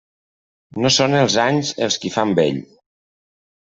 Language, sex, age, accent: Catalan, male, 40-49, valencià